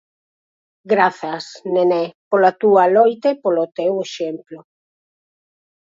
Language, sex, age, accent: Galician, female, 50-59, Normativo (estándar)